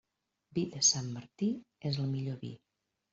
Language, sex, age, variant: Catalan, female, 50-59, Central